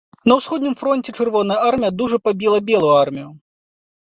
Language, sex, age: Belarusian, male, 30-39